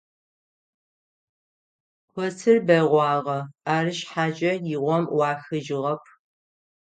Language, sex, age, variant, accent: Adyghe, female, 50-59, Адыгабзэ (Кирил, пстэумэ зэдыряе), Кıэмгуй (Çemguy)